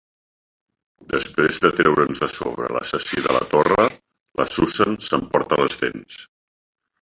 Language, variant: Catalan, Central